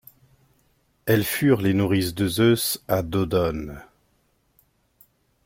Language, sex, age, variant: French, male, 40-49, Français de métropole